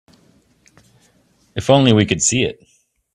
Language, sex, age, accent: English, male, 30-39, United States English